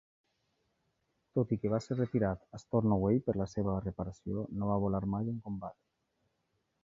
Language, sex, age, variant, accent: Catalan, male, 19-29, Valencià central, valencià